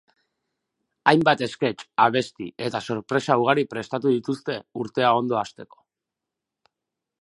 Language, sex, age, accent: Basque, male, 19-29, Erdialdekoa edo Nafarra (Gipuzkoa, Nafarroa)